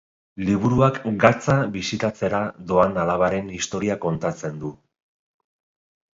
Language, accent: Basque, Erdialdekoa edo Nafarra (Gipuzkoa, Nafarroa)